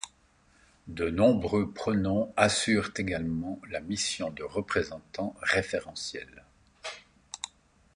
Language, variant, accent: French, Français d'Europe, Français de Suisse